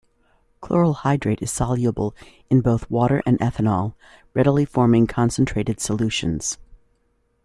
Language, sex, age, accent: English, female, 50-59, United States English